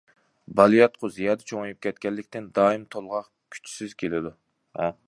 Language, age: Uyghur, 19-29